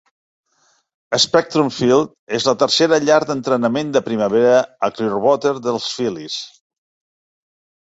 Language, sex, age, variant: Catalan, male, 60-69, Central